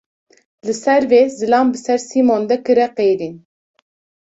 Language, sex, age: Kurdish, female, 19-29